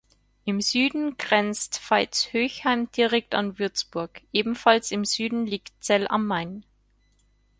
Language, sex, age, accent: German, female, 30-39, Österreichisches Deutsch